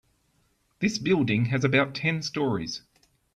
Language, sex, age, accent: English, male, 30-39, Australian English